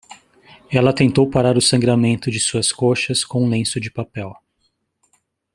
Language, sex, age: Portuguese, male, 40-49